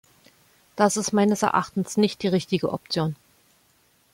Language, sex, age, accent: German, female, 50-59, Deutschland Deutsch